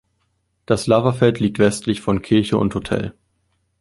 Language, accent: German, Deutschland Deutsch